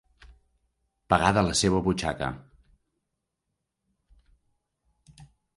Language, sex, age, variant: Catalan, male, 30-39, Central